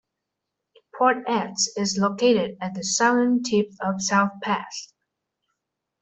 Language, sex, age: English, female, under 19